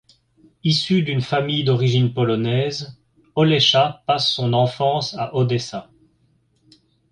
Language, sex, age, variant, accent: French, male, 50-59, Français d'Europe, Français de Belgique